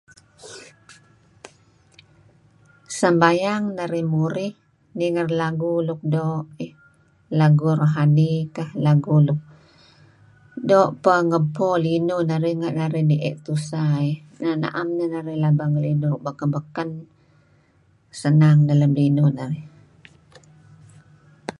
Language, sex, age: Kelabit, female, 60-69